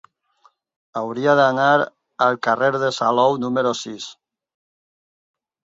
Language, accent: Catalan, valencià